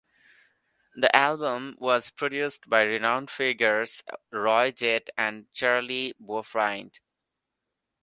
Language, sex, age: English, male, 19-29